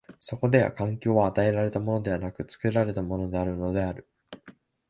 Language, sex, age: Japanese, male, 19-29